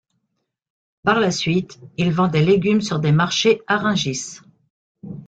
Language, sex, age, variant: French, female, 50-59, Français de métropole